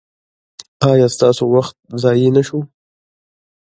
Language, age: Pashto, 19-29